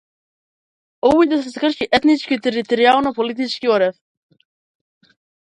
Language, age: Macedonian, 40-49